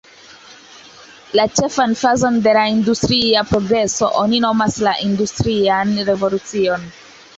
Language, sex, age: Esperanto, female, 19-29